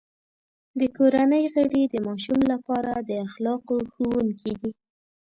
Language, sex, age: Pashto, female, 19-29